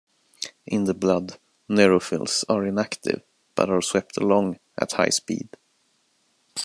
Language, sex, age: English, male, 30-39